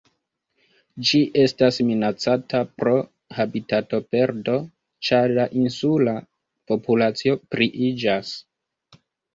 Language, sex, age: Esperanto, male, 19-29